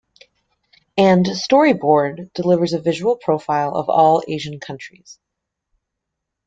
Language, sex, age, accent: English, female, 19-29, United States English